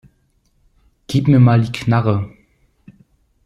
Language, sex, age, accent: German, male, 30-39, Deutschland Deutsch